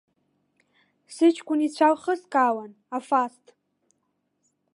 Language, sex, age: Abkhazian, female, under 19